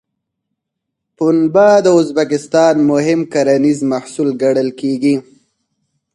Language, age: Pashto, 19-29